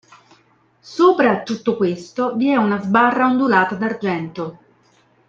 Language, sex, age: Italian, female, 30-39